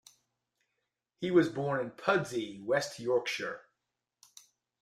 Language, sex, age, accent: English, male, 40-49, United States English